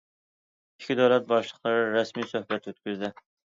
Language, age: Uyghur, 30-39